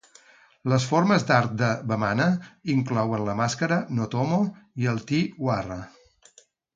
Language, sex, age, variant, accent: Catalan, male, 50-59, Central, central